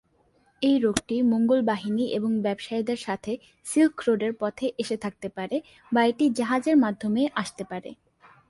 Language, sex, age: Bengali, female, 19-29